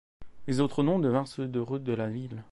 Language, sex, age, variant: French, male, 19-29, Français de métropole